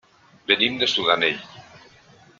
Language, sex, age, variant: Catalan, male, 60-69, Nord-Occidental